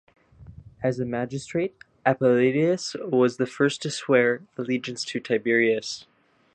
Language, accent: English, United States English